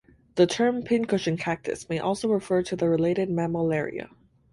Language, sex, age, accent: English, female, 19-29, United States English